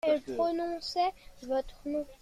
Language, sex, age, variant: French, male, 40-49, Français de métropole